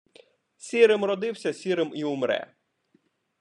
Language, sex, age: Ukrainian, male, 30-39